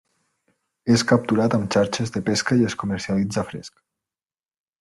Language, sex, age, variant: Catalan, male, 19-29, Nord-Occidental